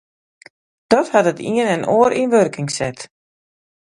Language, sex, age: Western Frisian, female, 50-59